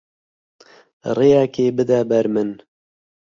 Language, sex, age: Kurdish, male, 30-39